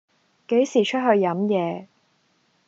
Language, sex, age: Cantonese, female, 19-29